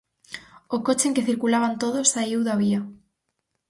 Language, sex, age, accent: Galician, female, 19-29, Normativo (estándar)